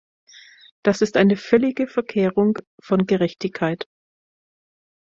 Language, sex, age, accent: German, female, 50-59, Deutschland Deutsch